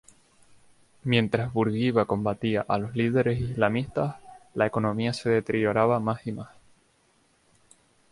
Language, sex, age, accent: Spanish, male, 19-29, España: Islas Canarias